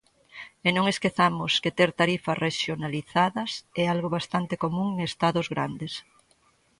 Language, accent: Galician, Atlántico (seseo e gheada)